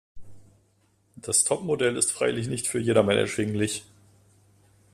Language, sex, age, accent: German, male, 30-39, Deutschland Deutsch